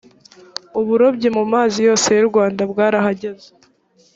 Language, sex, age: Kinyarwanda, female, under 19